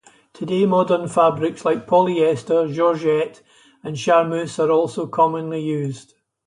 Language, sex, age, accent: English, male, 70-79, Scottish English